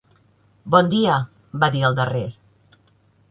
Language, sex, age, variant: Catalan, female, 30-39, Central